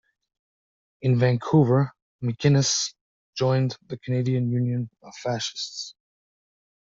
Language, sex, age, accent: English, male, 19-29, United States English